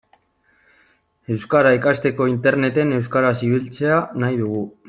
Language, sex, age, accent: Basque, male, 19-29, Mendebalekoa (Araba, Bizkaia, Gipuzkoako mendebaleko herri batzuk)